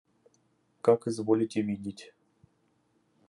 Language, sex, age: Russian, male, 19-29